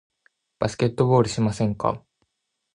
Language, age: Japanese, 19-29